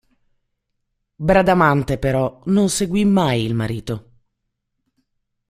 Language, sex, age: Italian, female, 40-49